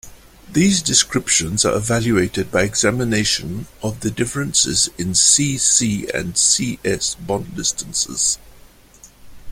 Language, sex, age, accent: English, male, 60-69, India and South Asia (India, Pakistan, Sri Lanka)